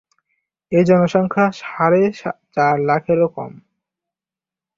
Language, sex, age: Bengali, male, under 19